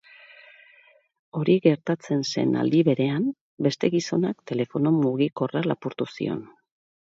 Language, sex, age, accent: Basque, female, 60-69, Mendebalekoa (Araba, Bizkaia, Gipuzkoako mendebaleko herri batzuk)